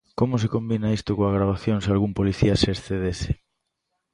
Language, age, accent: Galician, 30-39, Normativo (estándar)